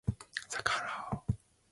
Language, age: English, 19-29